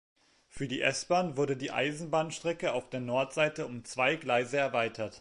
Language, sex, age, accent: German, male, 19-29, Deutschland Deutsch